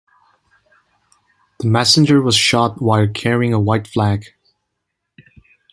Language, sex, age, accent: English, male, 19-29, Singaporean English